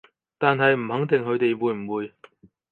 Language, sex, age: Cantonese, male, under 19